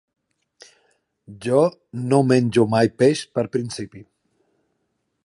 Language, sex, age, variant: Catalan, male, 40-49, Central